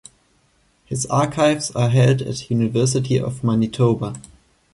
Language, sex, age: English, male, 19-29